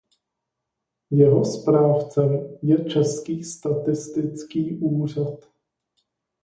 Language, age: Czech, 30-39